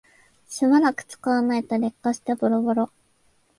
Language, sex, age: Japanese, female, 19-29